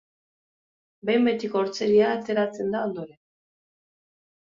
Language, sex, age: Basque, female, 30-39